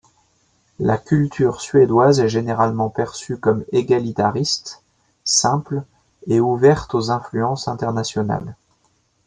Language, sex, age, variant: French, male, 30-39, Français de métropole